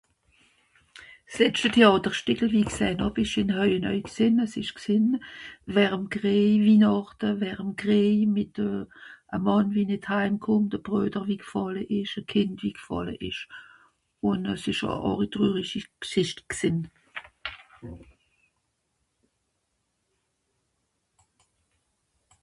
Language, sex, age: Swiss German, female, 60-69